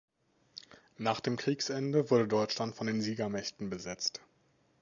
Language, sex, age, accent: German, male, 30-39, Deutschland Deutsch